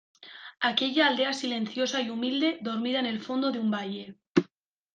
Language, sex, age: Spanish, female, 19-29